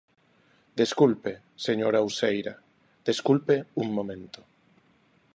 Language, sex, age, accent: Galician, male, 30-39, Neofalante